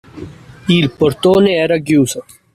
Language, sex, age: Italian, male, 19-29